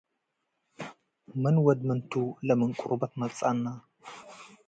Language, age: Tigre, 19-29